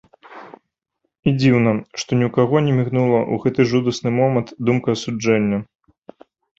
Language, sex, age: Belarusian, male, 30-39